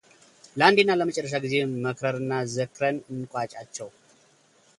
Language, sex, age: Amharic, male, 30-39